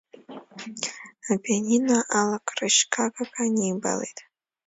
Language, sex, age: Abkhazian, female, under 19